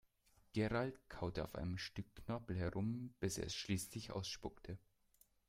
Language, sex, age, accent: German, male, 19-29, Deutschland Deutsch